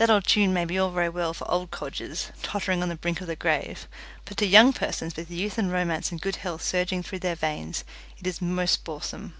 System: none